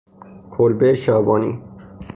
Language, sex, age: Persian, male, 19-29